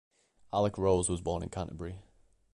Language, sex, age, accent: English, male, under 19, England English